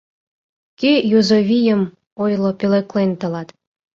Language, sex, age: Mari, female, 19-29